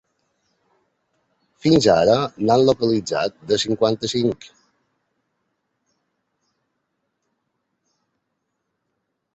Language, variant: Catalan, Balear